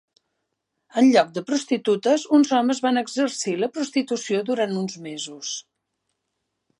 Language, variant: Catalan, Central